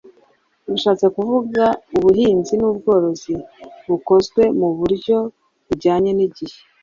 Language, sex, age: Kinyarwanda, female, 19-29